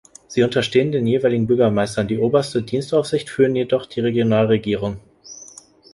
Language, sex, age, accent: German, male, 19-29, Deutschland Deutsch